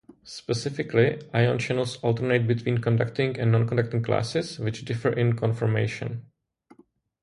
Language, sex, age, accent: English, male, 30-39, Czech